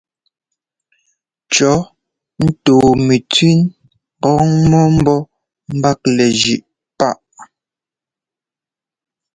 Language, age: Ngomba, 19-29